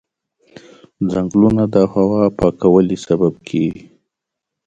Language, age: Pashto, 30-39